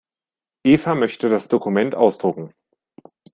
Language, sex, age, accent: German, male, 19-29, Deutschland Deutsch